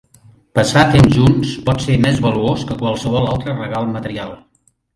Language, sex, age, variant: Catalan, male, 60-69, Central